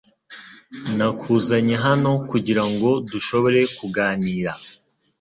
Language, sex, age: Kinyarwanda, male, 19-29